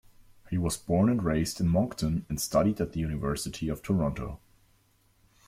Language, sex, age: English, male, 19-29